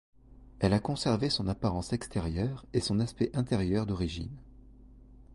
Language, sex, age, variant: French, male, 19-29, Français de métropole